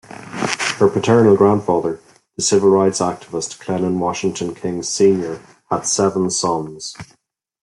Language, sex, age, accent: English, male, 40-49, Irish English